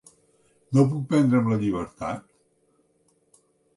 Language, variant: Catalan, Central